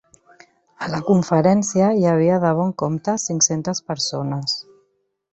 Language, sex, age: Catalan, female, 40-49